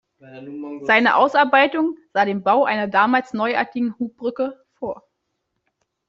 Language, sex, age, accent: German, female, 19-29, Deutschland Deutsch